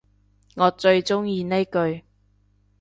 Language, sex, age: Cantonese, female, 19-29